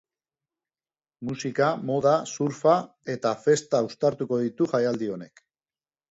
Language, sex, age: Basque, male, 40-49